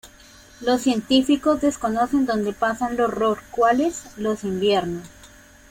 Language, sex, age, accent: Spanish, female, 19-29, Caribe: Cuba, Venezuela, Puerto Rico, República Dominicana, Panamá, Colombia caribeña, México caribeño, Costa del golfo de México